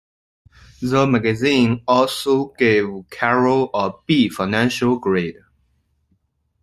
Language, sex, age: English, male, 19-29